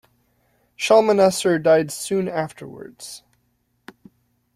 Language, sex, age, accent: English, male, 19-29, United States English